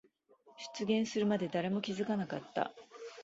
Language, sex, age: Japanese, female, 40-49